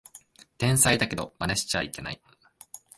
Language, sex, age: Japanese, male, 19-29